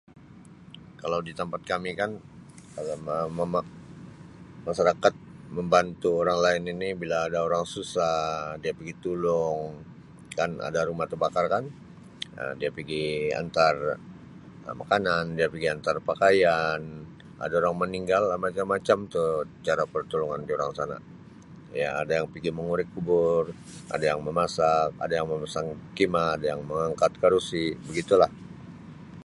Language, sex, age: Sabah Malay, male, 50-59